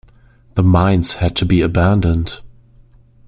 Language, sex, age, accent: English, male, 30-39, England English